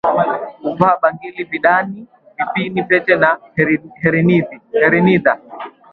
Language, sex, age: Swahili, male, 19-29